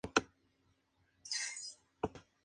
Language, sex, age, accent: Spanish, male, 19-29, México